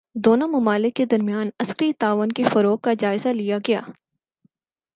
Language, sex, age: Urdu, female, 19-29